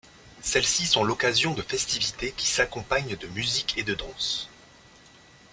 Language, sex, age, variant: French, male, 30-39, Français de métropole